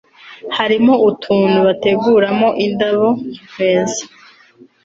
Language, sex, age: Kinyarwanda, female, 19-29